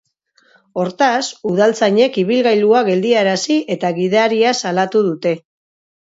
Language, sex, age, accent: Basque, female, 40-49, Mendebalekoa (Araba, Bizkaia, Gipuzkoako mendebaleko herri batzuk)